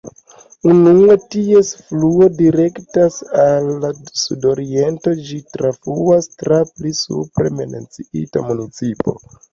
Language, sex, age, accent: Esperanto, male, 30-39, Internacia